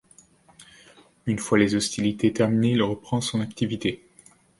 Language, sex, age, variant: French, male, 30-39, Français de métropole